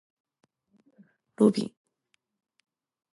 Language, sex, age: Japanese, female, 19-29